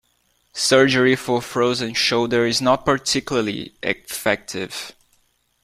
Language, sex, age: English, male, 19-29